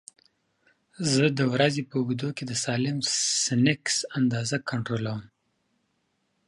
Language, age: Pashto, 19-29